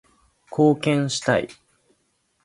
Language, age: Japanese, 19-29